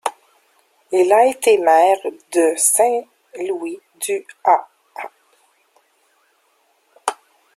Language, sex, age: French, female, 50-59